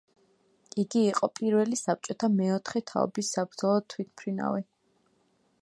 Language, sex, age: Georgian, female, 19-29